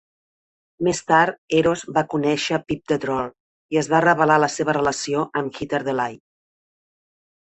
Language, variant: Catalan, Central